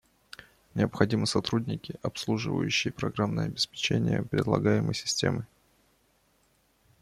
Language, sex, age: Russian, male, 19-29